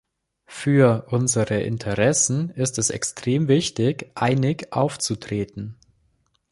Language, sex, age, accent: German, male, under 19, Deutschland Deutsch